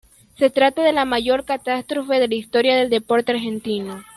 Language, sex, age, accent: Spanish, female, under 19, Andino-Pacífico: Colombia, Perú, Ecuador, oeste de Bolivia y Venezuela andina